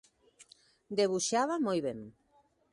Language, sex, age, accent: Galician, female, 30-39, Normativo (estándar)